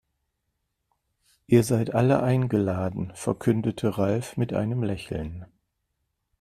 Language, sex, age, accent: German, male, 50-59, Deutschland Deutsch